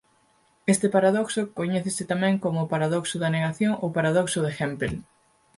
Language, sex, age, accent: Galician, female, 19-29, Normativo (estándar)